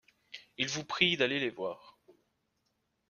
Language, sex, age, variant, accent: French, male, 19-29, Français d'Europe, Français de Suisse